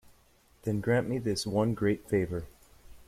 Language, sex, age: English, male, 30-39